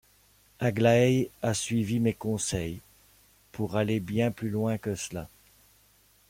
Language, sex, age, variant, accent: French, male, 50-59, Français d'Europe, Français de Belgique